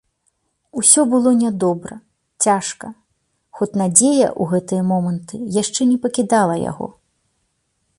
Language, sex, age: Belarusian, female, 40-49